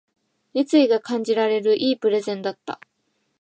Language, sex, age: Japanese, female, 19-29